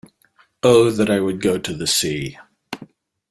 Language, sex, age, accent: English, male, 60-69, United States English